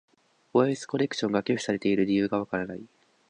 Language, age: Japanese, 19-29